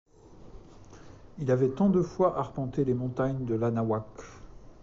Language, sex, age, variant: French, male, 40-49, Français de métropole